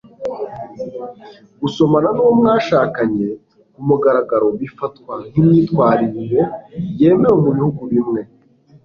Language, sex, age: Kinyarwanda, male, 19-29